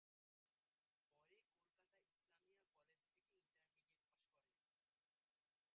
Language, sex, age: Bengali, male, under 19